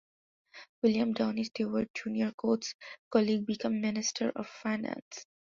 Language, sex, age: English, female, 19-29